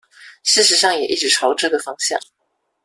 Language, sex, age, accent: Chinese, male, 19-29, 出生地：臺北市